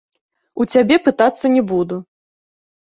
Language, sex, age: Belarusian, female, 30-39